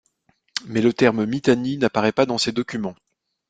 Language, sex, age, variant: French, male, 40-49, Français de métropole